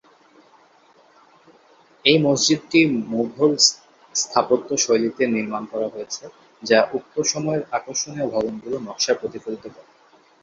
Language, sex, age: Bengali, male, 19-29